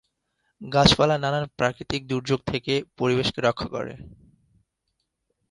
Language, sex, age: Bengali, male, 19-29